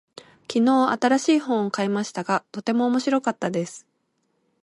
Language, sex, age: Japanese, female, 19-29